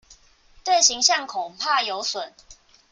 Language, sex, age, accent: Chinese, female, 19-29, 出生地：新北市